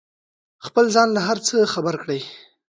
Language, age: Pashto, 19-29